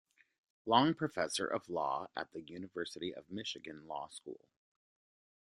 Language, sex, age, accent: English, male, 30-39, United States English